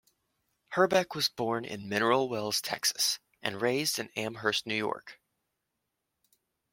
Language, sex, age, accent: English, male, 19-29, United States English